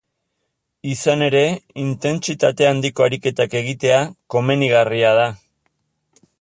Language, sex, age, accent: Basque, male, 50-59, Erdialdekoa edo Nafarra (Gipuzkoa, Nafarroa)